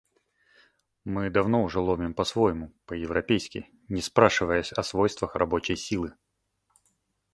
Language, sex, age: Russian, male, 30-39